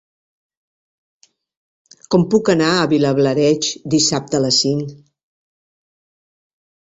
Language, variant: Catalan, Septentrional